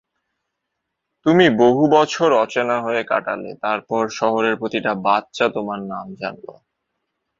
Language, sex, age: Bengali, male, 19-29